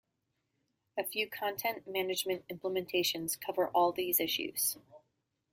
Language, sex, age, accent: English, female, 30-39, United States English